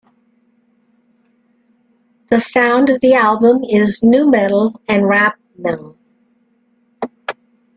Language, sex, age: English, female, 60-69